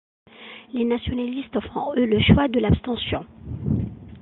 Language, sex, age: French, female, 40-49